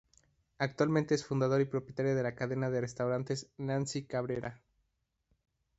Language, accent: Spanish, México